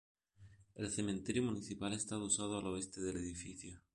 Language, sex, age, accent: Spanish, male, 40-49, España: Sur peninsular (Andalucia, Extremadura, Murcia)